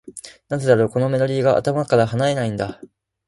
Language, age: Japanese, 19-29